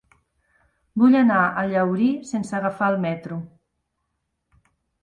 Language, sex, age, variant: Catalan, female, 50-59, Central